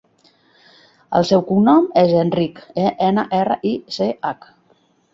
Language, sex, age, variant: Catalan, female, 50-59, Central